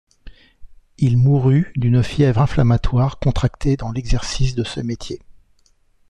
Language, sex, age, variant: French, male, 50-59, Français de métropole